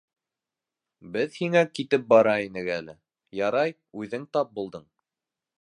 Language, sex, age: Bashkir, male, 19-29